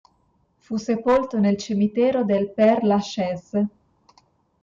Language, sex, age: Italian, female, 19-29